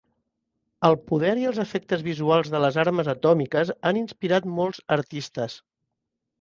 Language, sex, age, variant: Catalan, male, 50-59, Central